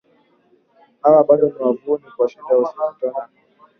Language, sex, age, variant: Swahili, male, 19-29, Kiswahili cha Bara ya Kenya